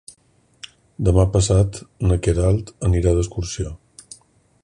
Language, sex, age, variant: Catalan, male, 50-59, Balear